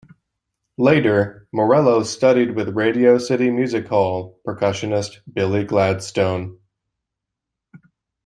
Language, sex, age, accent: English, male, 19-29, United States English